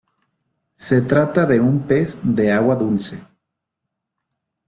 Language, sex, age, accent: Spanish, male, 30-39, México